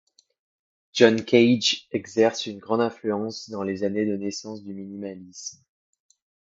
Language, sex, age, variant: French, male, 19-29, Français de métropole